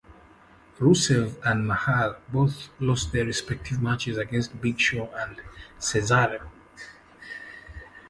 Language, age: English, 50-59